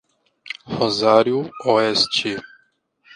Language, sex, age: Portuguese, male, 30-39